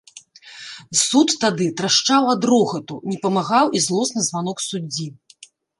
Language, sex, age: Belarusian, female, 40-49